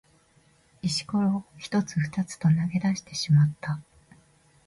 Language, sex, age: Japanese, female, 50-59